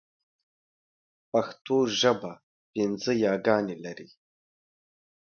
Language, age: Pashto, 19-29